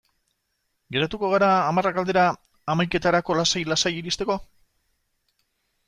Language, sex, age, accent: Basque, male, 50-59, Mendebalekoa (Araba, Bizkaia, Gipuzkoako mendebaleko herri batzuk)